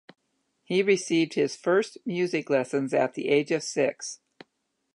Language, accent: English, United States English